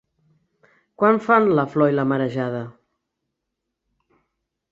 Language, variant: Catalan, Central